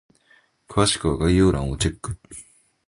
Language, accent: Japanese, 日本人